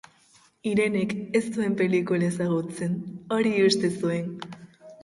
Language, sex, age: Basque, female, under 19